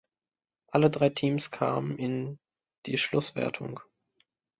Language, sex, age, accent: German, male, 19-29, Deutschland Deutsch